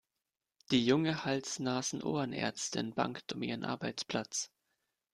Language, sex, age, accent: German, male, 19-29, Deutschland Deutsch